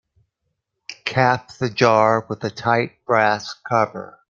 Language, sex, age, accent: English, male, 60-69, United States English